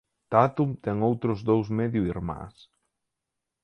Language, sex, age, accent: Galician, male, 30-39, Atlántico (seseo e gheada)